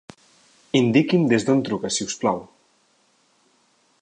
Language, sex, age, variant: Catalan, male, 19-29, Central